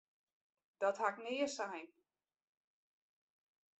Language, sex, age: Western Frisian, female, 50-59